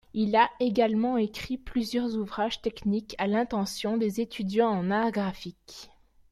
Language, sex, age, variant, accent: French, female, 19-29, Français d'Europe, Français de Belgique